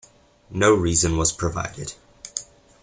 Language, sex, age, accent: English, male, under 19, United States English